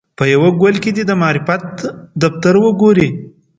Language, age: Pashto, 19-29